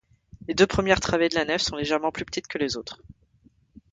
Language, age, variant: French, 30-39, Français de métropole